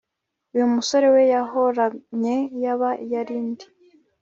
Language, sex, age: Kinyarwanda, female, 19-29